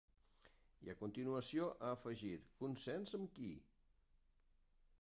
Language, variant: Catalan, Central